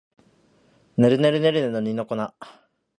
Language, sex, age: Japanese, male, 19-29